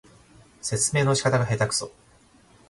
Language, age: Japanese, 30-39